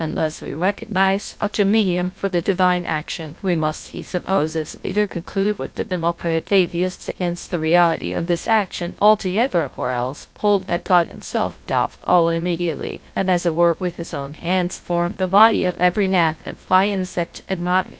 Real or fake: fake